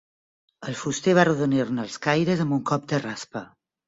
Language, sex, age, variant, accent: Catalan, female, 60-69, Balear, balear